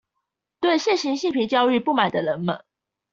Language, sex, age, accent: Chinese, female, 19-29, 出生地：臺北市